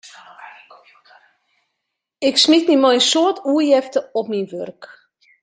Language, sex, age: Western Frisian, female, 40-49